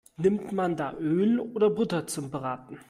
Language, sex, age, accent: German, male, 19-29, Deutschland Deutsch